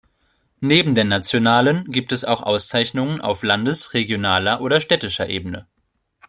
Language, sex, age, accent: German, male, 19-29, Deutschland Deutsch